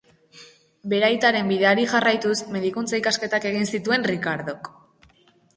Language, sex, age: Basque, female, under 19